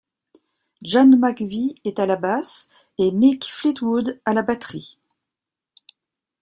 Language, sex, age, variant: French, female, 60-69, Français de métropole